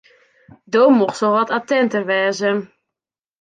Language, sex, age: Western Frisian, female, 19-29